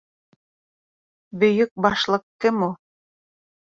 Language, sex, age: Bashkir, female, 30-39